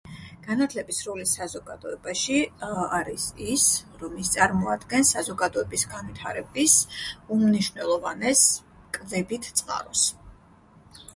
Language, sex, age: Georgian, female, 40-49